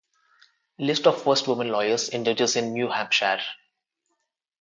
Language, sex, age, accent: English, male, 19-29, India and South Asia (India, Pakistan, Sri Lanka)